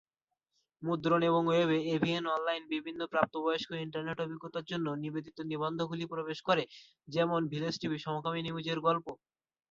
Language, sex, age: Bengali, male, under 19